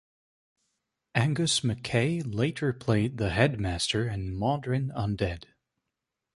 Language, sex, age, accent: English, male, 19-29, United States English